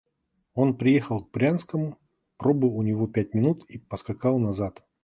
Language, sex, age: Russian, male, 40-49